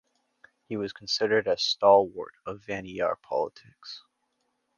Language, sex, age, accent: English, male, 19-29, United States English